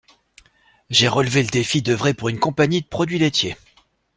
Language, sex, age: French, male, 40-49